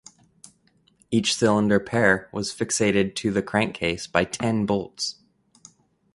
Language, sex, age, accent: English, male, 30-39, Canadian English